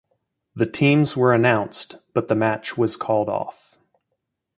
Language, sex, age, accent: English, male, 30-39, United States English